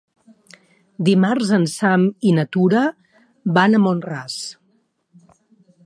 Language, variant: Catalan, Nord-Occidental